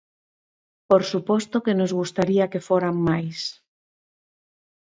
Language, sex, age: Galician, female, 40-49